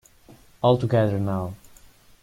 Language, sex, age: English, male, under 19